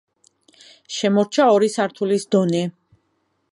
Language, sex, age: Georgian, female, 19-29